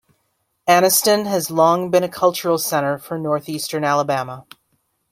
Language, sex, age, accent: English, female, 40-49, United States English